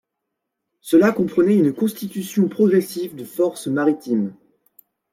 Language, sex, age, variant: French, male, 19-29, Français de métropole